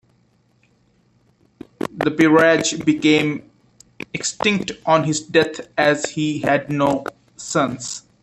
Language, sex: English, male